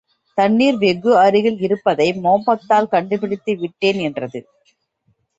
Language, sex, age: Tamil, female, 30-39